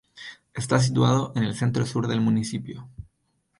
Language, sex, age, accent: Spanish, male, 19-29, Chileno: Chile, Cuyo